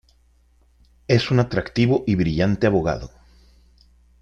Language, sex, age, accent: Spanish, male, 50-59, México